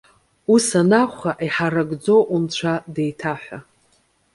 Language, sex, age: Abkhazian, female, 40-49